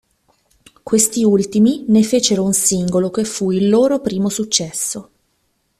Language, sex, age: Italian, female, 19-29